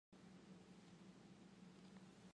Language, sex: Indonesian, female